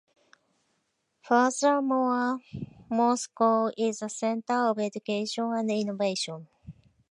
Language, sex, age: English, female, 50-59